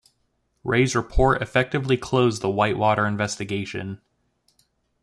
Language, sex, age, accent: English, male, 19-29, United States English